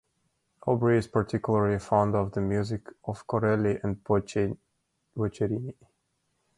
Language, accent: English, United States English